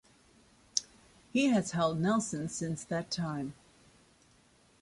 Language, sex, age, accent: English, female, 50-59, United States English